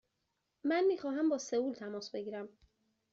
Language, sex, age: Persian, female, 30-39